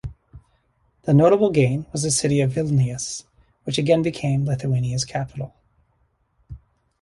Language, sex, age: English, male, 40-49